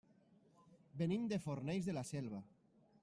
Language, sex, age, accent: Catalan, male, 30-39, valencià